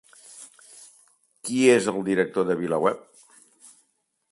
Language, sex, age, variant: Catalan, male, 60-69, Septentrional